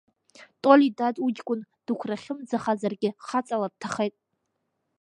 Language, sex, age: Abkhazian, female, under 19